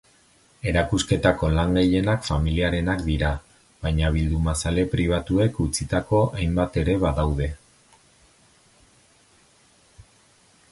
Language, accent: Basque, Erdialdekoa edo Nafarra (Gipuzkoa, Nafarroa)